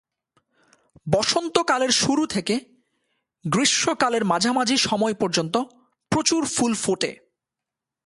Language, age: Bengali, 19-29